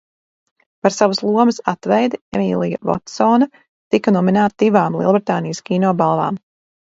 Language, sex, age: Latvian, female, 40-49